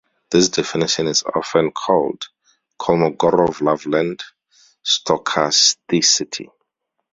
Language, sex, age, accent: English, male, 30-39, Southern African (South Africa, Zimbabwe, Namibia)